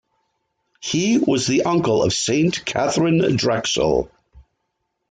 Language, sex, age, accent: English, male, 50-59, United States English